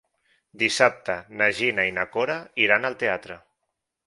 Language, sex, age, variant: Catalan, male, 30-39, Central